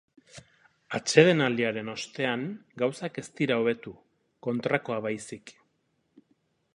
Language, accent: Basque, Erdialdekoa edo Nafarra (Gipuzkoa, Nafarroa)